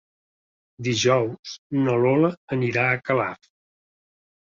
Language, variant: Catalan, Central